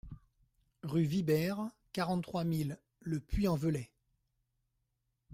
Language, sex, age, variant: French, male, 40-49, Français de métropole